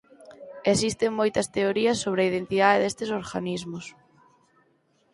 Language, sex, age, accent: Galician, female, 19-29, Central (gheada)